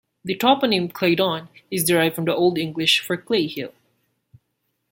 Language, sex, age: English, male, 19-29